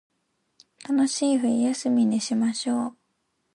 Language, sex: Japanese, female